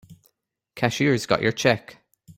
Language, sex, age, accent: English, male, 19-29, Irish English